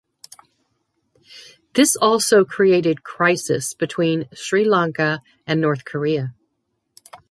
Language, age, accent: English, 60-69, United States English